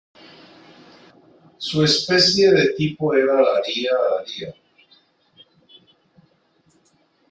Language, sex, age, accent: Spanish, male, 60-69, Caribe: Cuba, Venezuela, Puerto Rico, República Dominicana, Panamá, Colombia caribeña, México caribeño, Costa del golfo de México